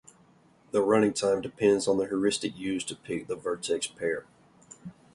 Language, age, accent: English, 19-29, United States English